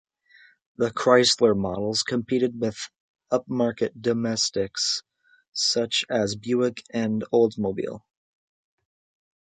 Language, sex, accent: English, male, United States English